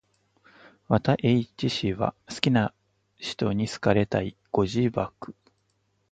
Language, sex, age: Japanese, male, 30-39